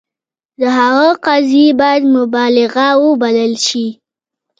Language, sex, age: Pashto, female, under 19